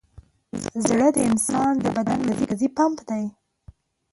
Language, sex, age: Pashto, female, 19-29